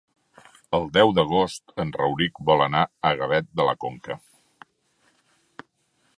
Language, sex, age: Catalan, male, 50-59